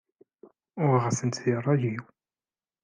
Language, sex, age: Kabyle, male, 19-29